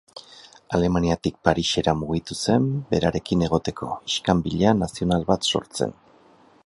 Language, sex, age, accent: Basque, male, 50-59, Erdialdekoa edo Nafarra (Gipuzkoa, Nafarroa)